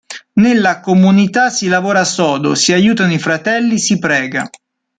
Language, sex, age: Italian, male, 30-39